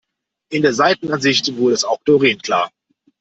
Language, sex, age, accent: German, male, 30-39, Deutschland Deutsch